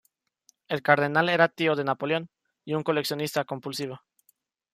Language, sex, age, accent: Spanish, male, under 19, México